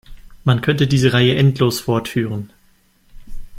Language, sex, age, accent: German, male, 19-29, Deutschland Deutsch